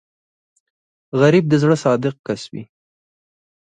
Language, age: Pashto, 19-29